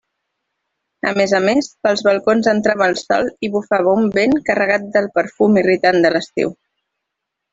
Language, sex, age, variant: Catalan, female, 19-29, Central